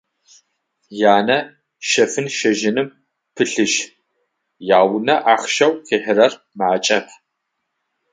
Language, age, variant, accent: Adyghe, 40-49, Адыгабзэ (Кирил, пстэумэ зэдыряе), Бжъэдыгъу (Bjeduğ)